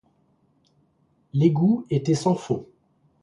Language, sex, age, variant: French, male, 50-59, Français de métropole